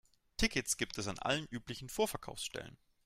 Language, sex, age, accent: German, male, 19-29, Deutschland Deutsch